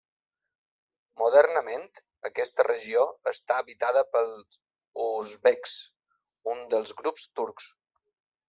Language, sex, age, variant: Catalan, male, 40-49, Balear